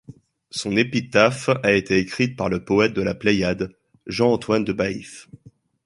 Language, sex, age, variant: French, male, 19-29, Français de métropole